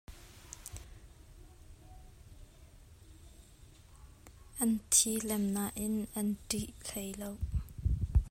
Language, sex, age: Hakha Chin, female, 19-29